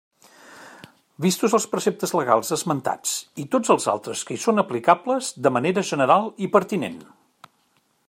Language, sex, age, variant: Catalan, male, 50-59, Central